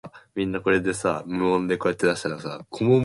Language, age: English, 19-29